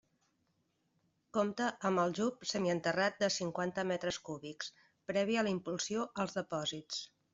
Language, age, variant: Catalan, 50-59, Central